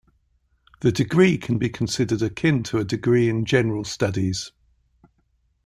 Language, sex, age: English, male, 50-59